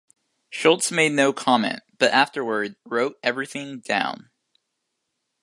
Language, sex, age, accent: English, male, 19-29, United States English